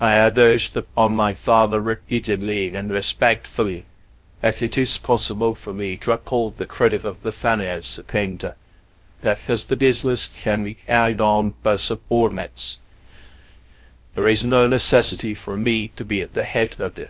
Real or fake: fake